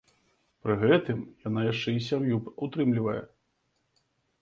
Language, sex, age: Belarusian, male, 30-39